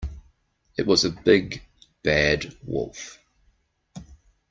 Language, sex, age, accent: English, male, 40-49, New Zealand English